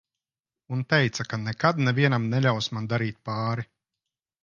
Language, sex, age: Latvian, male, 40-49